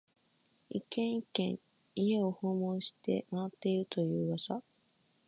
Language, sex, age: Japanese, female, 19-29